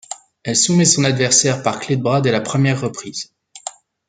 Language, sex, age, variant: French, male, 19-29, Français de métropole